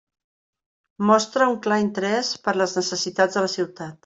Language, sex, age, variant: Catalan, female, 50-59, Central